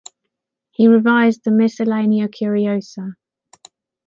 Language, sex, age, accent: English, female, 30-39, England English